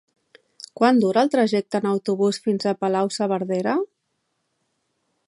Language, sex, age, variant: Catalan, female, 40-49, Central